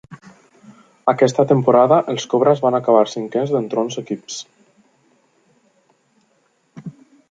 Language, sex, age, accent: Catalan, male, 19-29, valencià